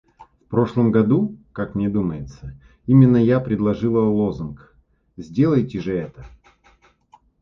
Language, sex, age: Russian, male, 30-39